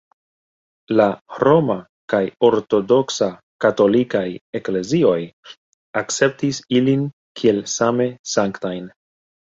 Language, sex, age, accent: Esperanto, male, 30-39, Internacia